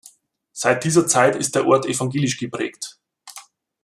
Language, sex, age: German, male, 40-49